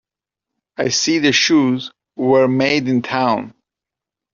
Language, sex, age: English, male, 40-49